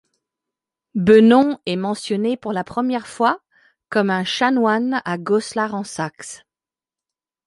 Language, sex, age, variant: French, female, 50-59, Français de métropole